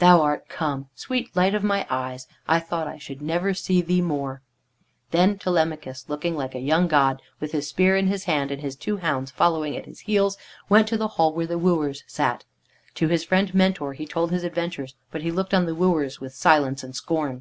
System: none